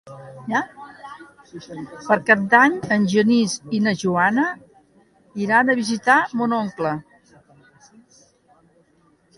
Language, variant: Catalan, Central